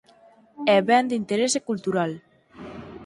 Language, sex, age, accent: Galician, female, 19-29, Atlántico (seseo e gheada)